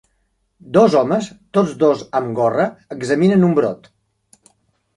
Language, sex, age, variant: Catalan, male, 60-69, Central